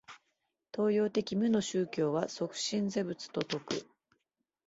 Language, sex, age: Japanese, female, 40-49